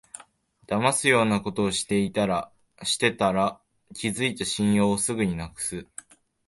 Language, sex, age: Japanese, male, under 19